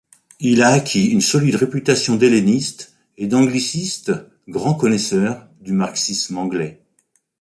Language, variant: French, Français de métropole